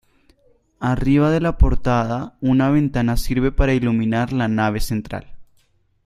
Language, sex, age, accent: Spanish, male, under 19, Andino-Pacífico: Colombia, Perú, Ecuador, oeste de Bolivia y Venezuela andina